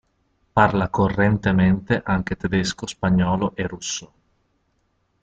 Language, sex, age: Italian, male, 40-49